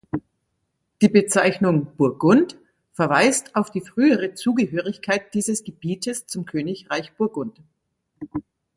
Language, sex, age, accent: German, female, 60-69, Deutschland Deutsch